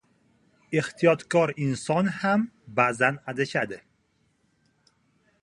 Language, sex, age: Uzbek, male, 30-39